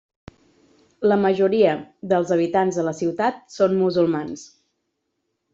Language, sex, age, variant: Catalan, female, 30-39, Nord-Occidental